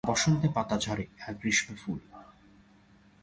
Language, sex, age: Bengali, male, 19-29